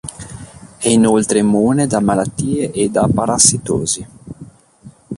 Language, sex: Italian, male